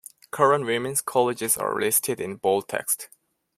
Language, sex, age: English, male, 19-29